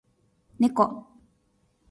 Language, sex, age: Japanese, female, 19-29